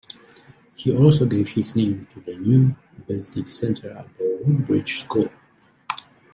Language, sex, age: English, male, 19-29